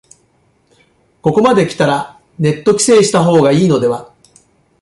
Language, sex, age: Japanese, male, 50-59